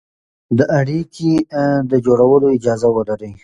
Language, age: Pashto, 30-39